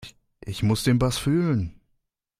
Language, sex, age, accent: German, male, 19-29, Deutschland Deutsch